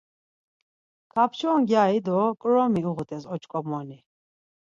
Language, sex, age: Laz, female, 40-49